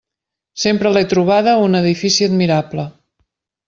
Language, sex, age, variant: Catalan, female, 50-59, Central